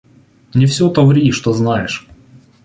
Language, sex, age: Russian, male, 30-39